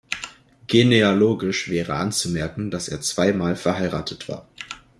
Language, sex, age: German, male, under 19